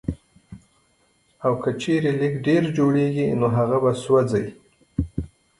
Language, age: Pashto, 30-39